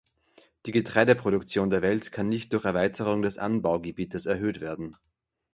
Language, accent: German, Österreichisches Deutsch